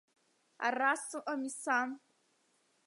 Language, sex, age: Abkhazian, female, under 19